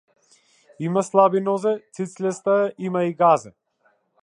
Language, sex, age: Macedonian, female, 19-29